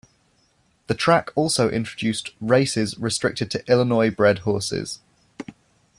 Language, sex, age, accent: English, male, 19-29, England English